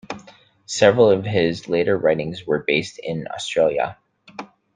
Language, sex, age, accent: English, male, 30-39, Canadian English